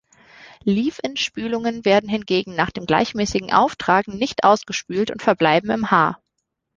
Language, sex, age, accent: German, female, 19-29, Deutschland Deutsch